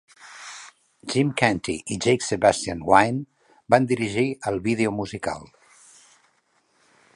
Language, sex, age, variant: Catalan, male, 50-59, Central